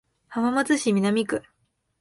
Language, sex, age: Japanese, female, 19-29